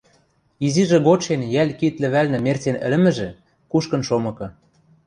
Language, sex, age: Western Mari, male, 19-29